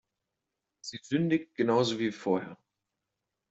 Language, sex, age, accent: German, male, 19-29, Deutschland Deutsch